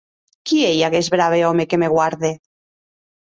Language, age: Occitan, 50-59